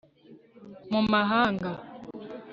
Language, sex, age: Kinyarwanda, female, 19-29